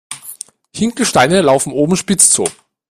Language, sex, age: German, male, under 19